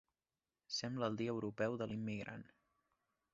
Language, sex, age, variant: Catalan, male, 19-29, Nord-Occidental